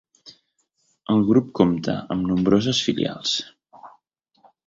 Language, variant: Catalan, Central